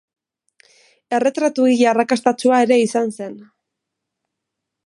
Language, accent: Basque, Mendebalekoa (Araba, Bizkaia, Gipuzkoako mendebaleko herri batzuk)